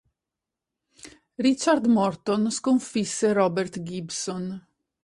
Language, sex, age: Italian, female, 30-39